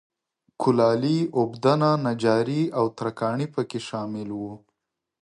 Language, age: Pashto, 30-39